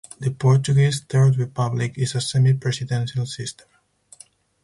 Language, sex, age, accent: English, male, 19-29, United States English; England English